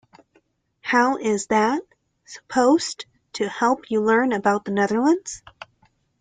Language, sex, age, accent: English, female, 19-29, United States English